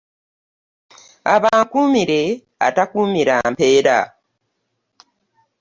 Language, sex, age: Ganda, female, 50-59